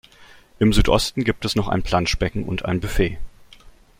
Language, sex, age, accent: German, male, 19-29, Deutschland Deutsch